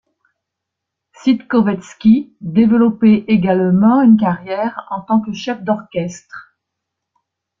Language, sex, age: French, female, 70-79